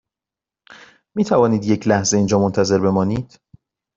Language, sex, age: Persian, male, 30-39